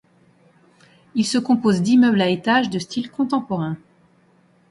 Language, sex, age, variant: French, female, 40-49, Français de métropole